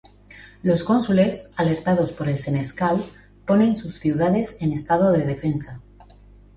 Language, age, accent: Spanish, 40-49, España: Centro-Sur peninsular (Madrid, Toledo, Castilla-La Mancha)